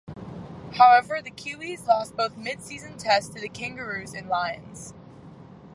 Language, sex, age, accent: English, female, under 19, United States English